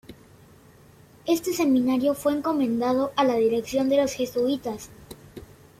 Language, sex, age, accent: Spanish, male, under 19, México